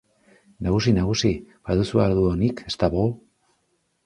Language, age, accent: Basque, 50-59, Mendebalekoa (Araba, Bizkaia, Gipuzkoako mendebaleko herri batzuk)